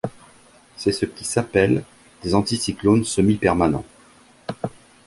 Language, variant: French, Français de métropole